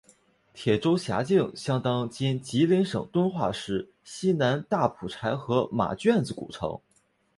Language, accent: Chinese, 出生地：天津市; 出生地：山东省